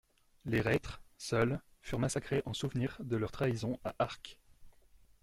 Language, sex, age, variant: French, male, 19-29, Français de métropole